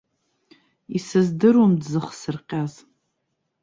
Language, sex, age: Abkhazian, female, 40-49